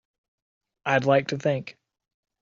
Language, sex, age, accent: English, male, 19-29, United States English